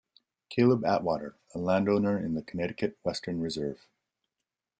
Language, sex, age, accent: English, male, 40-49, Canadian English